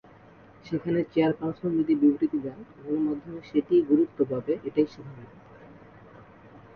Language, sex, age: Bengali, male, 19-29